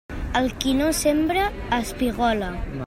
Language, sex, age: Catalan, female, 60-69